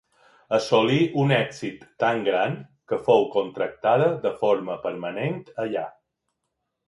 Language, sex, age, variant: Catalan, male, 40-49, Balear